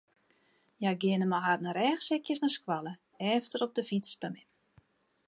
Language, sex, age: Western Frisian, female, 40-49